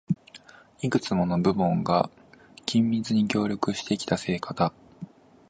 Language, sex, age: Japanese, male, 19-29